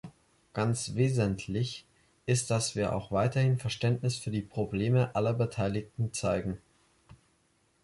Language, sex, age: German, male, under 19